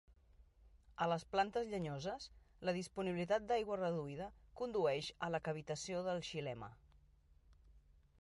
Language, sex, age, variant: Catalan, female, 40-49, Central